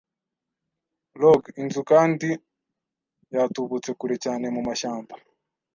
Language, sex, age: Kinyarwanda, male, 19-29